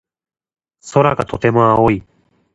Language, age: Japanese, 19-29